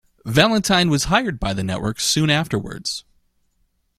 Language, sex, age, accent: English, male, 30-39, United States English